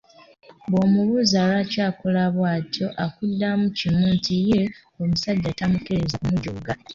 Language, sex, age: Ganda, female, 19-29